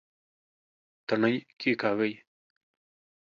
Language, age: Pashto, 19-29